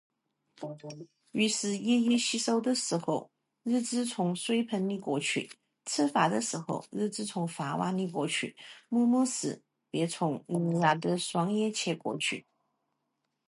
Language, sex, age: Chinese, female, 40-49